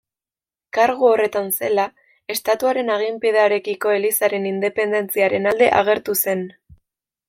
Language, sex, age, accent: Basque, female, 19-29, Mendebalekoa (Araba, Bizkaia, Gipuzkoako mendebaleko herri batzuk)